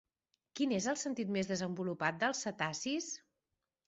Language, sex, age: Catalan, female, 40-49